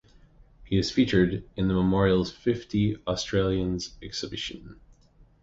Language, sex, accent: English, male, United States English